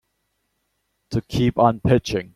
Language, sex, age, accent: English, male, 19-29, United States English